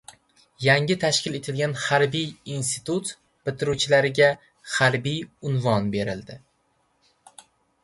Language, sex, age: Uzbek, male, 19-29